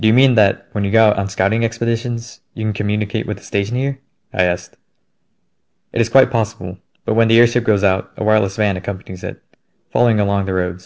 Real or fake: real